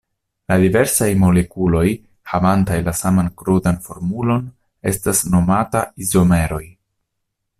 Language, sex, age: Esperanto, male, 30-39